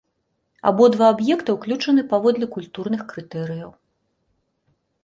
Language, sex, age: Belarusian, female, 30-39